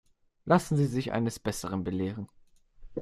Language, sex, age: German, male, under 19